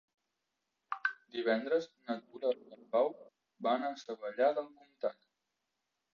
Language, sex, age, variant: Catalan, male, 19-29, Nord-Occidental